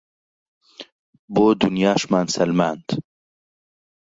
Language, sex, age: Central Kurdish, male, 40-49